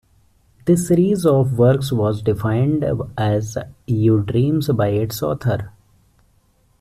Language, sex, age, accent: English, male, 19-29, India and South Asia (India, Pakistan, Sri Lanka)